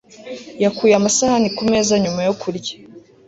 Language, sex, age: Kinyarwanda, female, 19-29